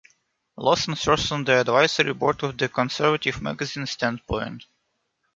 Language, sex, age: English, male, 19-29